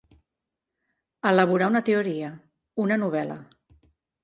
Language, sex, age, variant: Catalan, female, 50-59, Central